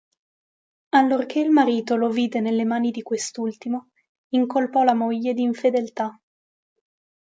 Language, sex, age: Italian, female, 19-29